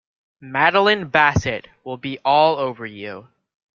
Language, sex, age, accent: English, male, under 19, United States English